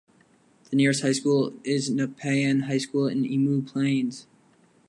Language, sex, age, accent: English, male, 19-29, United States English